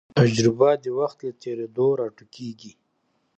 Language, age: Pashto, 40-49